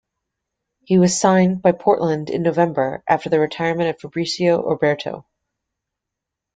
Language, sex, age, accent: English, female, 19-29, United States English